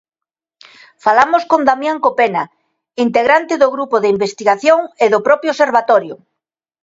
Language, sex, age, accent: Galician, female, 60-69, Normativo (estándar)